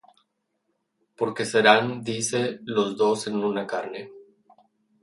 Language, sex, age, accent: Spanish, male, 30-39, México